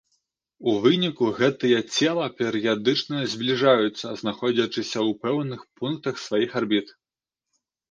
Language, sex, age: Belarusian, male, 19-29